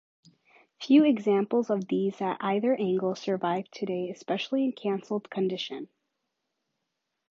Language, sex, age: English, female, under 19